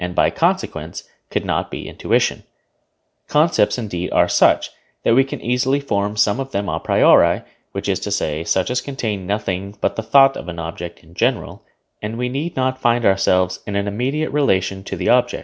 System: none